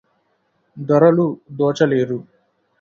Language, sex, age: Telugu, male, 19-29